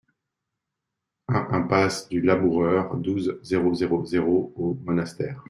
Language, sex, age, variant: French, male, 40-49, Français de métropole